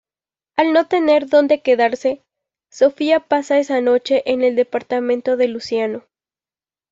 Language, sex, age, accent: Spanish, female, 19-29, México